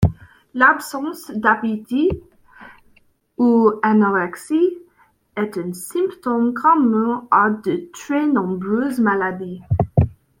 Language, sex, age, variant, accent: French, female, under 19, Français d'Amérique du Nord, Français des États-Unis